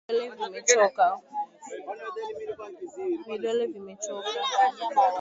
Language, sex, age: Swahili, female, 19-29